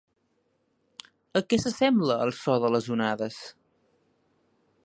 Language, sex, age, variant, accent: Catalan, male, under 19, Central, central